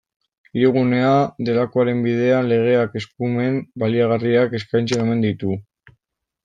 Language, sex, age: Basque, male, 19-29